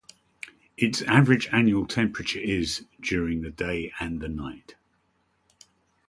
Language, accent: English, England English